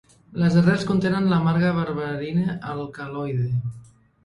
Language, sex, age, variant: Catalan, female, 30-39, Central